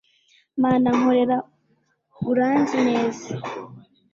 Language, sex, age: Kinyarwanda, female, 19-29